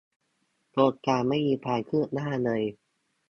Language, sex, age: Thai, male, 19-29